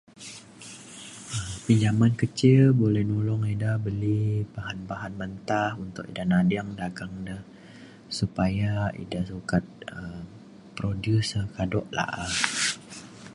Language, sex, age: Mainstream Kenyah, male, 19-29